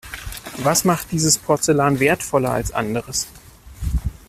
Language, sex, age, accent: German, male, 30-39, Deutschland Deutsch